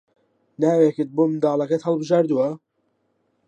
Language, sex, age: Central Kurdish, male, under 19